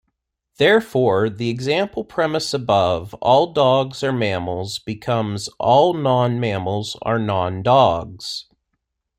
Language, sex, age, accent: English, male, 40-49, United States English